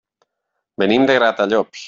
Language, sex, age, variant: Catalan, male, 40-49, Nord-Occidental